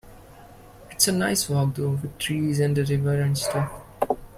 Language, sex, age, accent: English, male, 19-29, India and South Asia (India, Pakistan, Sri Lanka)